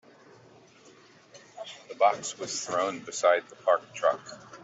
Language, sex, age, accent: English, male, 60-69, United States English